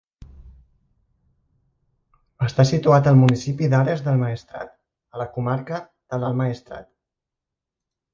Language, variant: Catalan, Central